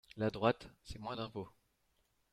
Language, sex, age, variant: French, male, 19-29, Français de métropole